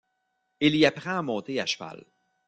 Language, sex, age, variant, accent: French, male, 40-49, Français d'Amérique du Nord, Français du Canada